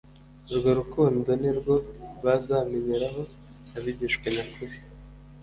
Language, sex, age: Kinyarwanda, male, 19-29